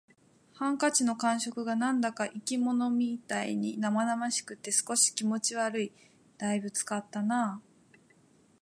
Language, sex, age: Japanese, female, 19-29